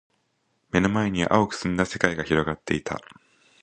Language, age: Japanese, 19-29